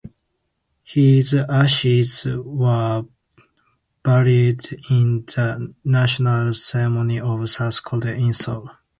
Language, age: English, 19-29